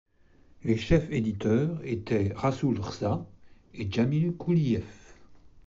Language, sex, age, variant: French, male, 40-49, Français de métropole